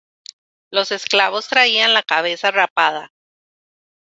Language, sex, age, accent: Spanish, female, 50-59, América central